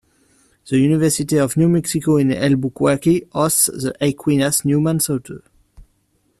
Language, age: English, 19-29